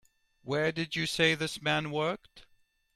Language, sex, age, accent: English, male, 40-49, England English